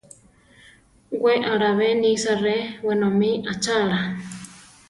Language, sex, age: Central Tarahumara, female, 30-39